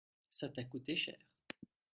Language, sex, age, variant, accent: French, male, 19-29, Français d'Europe, Français de Belgique